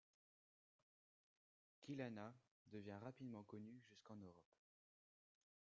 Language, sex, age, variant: French, male, under 19, Français de métropole